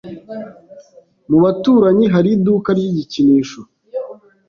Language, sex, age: Kinyarwanda, male, 19-29